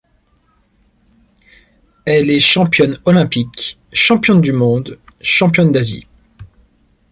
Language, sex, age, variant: French, male, 30-39, Français de métropole